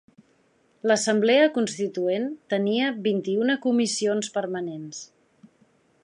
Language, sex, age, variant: Catalan, female, 40-49, Central